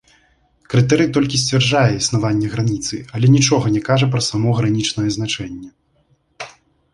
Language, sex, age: Belarusian, male, 19-29